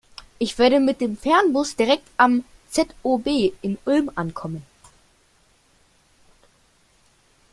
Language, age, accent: German, 19-29, Deutschland Deutsch